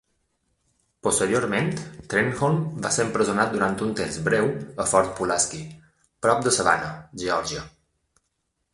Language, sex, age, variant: Catalan, male, 30-39, Balear